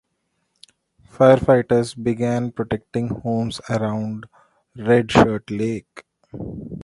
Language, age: English, 30-39